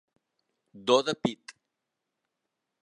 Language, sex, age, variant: Catalan, male, 50-59, Nord-Occidental